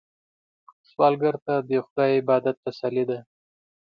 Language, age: Pashto, 19-29